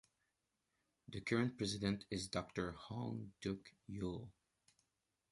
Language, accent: English, Canadian English